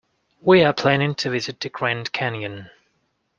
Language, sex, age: English, male, 19-29